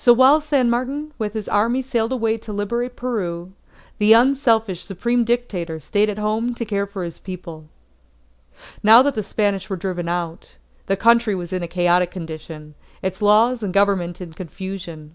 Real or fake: real